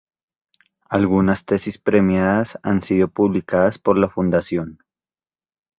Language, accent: Spanish, Andino-Pacífico: Colombia, Perú, Ecuador, oeste de Bolivia y Venezuela andina